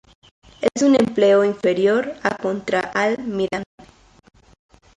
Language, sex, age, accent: Spanish, female, 19-29, México